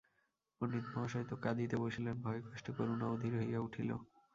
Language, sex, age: Bengali, male, 19-29